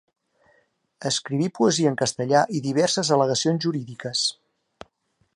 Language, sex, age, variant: Catalan, male, 50-59, Central